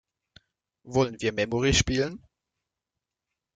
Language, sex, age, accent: German, male, 19-29, Schweizerdeutsch